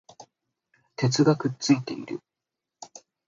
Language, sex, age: Japanese, male, 19-29